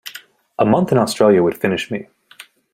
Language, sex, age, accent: English, male, 30-39, United States English